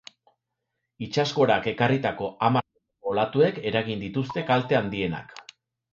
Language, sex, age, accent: Basque, male, 30-39, Erdialdekoa edo Nafarra (Gipuzkoa, Nafarroa)